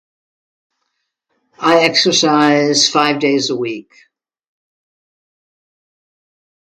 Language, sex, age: English, female, 70-79